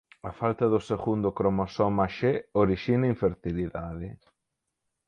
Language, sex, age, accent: Galician, male, 30-39, Atlántico (seseo e gheada)